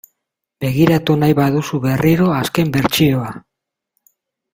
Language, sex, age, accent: Basque, male, 50-59, Mendebalekoa (Araba, Bizkaia, Gipuzkoako mendebaleko herri batzuk)